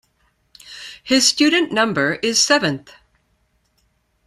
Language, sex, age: English, female, 50-59